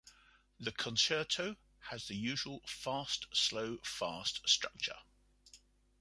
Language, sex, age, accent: English, male, 50-59, England English